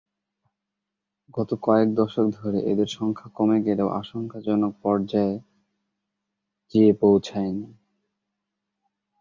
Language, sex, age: Bengali, male, 19-29